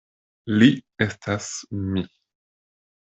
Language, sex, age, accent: Esperanto, male, 19-29, Internacia